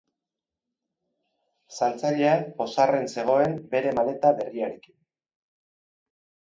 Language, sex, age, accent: Basque, male, 50-59, Erdialdekoa edo Nafarra (Gipuzkoa, Nafarroa)